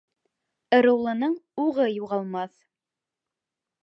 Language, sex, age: Bashkir, female, 19-29